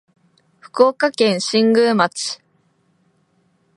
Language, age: Japanese, 19-29